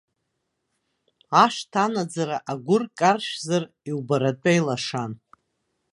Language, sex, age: Abkhazian, female, 60-69